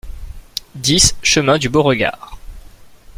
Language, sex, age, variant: French, male, 19-29, Français de métropole